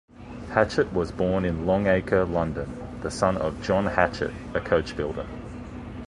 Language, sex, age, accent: English, male, 30-39, Australian English